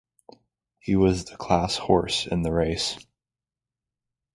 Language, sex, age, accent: English, male, 19-29, United States English